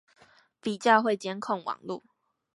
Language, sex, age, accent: Chinese, female, 19-29, 出生地：臺北市